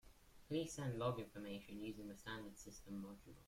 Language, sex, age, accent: English, male, under 19, England English